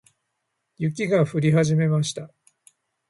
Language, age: Japanese, 50-59